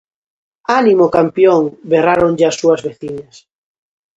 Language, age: Galician, under 19